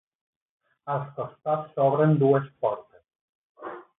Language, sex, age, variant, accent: Catalan, male, 40-49, Alacantí, Barcelona